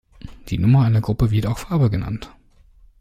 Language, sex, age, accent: German, male, 30-39, Deutschland Deutsch